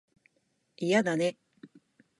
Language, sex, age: Japanese, female, 40-49